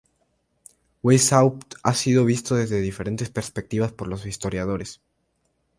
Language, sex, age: Spanish, male, 19-29